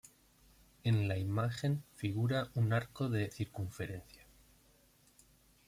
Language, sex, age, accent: Spanish, male, 30-39, España: Norte peninsular (Asturias, Castilla y León, Cantabria, País Vasco, Navarra, Aragón, La Rioja, Guadalajara, Cuenca)